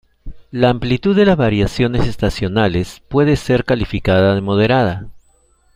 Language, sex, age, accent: Spanish, male, 50-59, Andino-Pacífico: Colombia, Perú, Ecuador, oeste de Bolivia y Venezuela andina